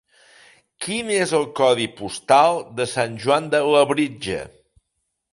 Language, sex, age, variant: Catalan, male, 50-59, Central